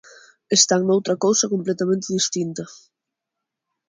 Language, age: Galician, 19-29